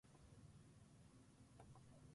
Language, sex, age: Japanese, male, under 19